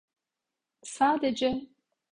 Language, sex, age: Turkish, female, 40-49